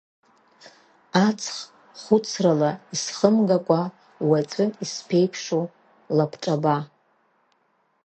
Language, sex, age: Abkhazian, female, 30-39